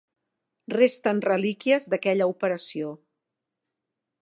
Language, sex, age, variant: Catalan, female, 50-59, Central